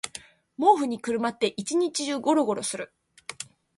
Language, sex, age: Japanese, female, 19-29